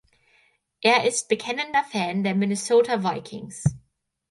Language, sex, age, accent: German, female, 19-29, Deutschland Deutsch